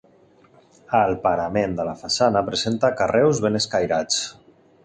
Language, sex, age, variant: Catalan, male, 40-49, Central